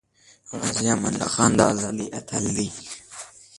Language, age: Pashto, under 19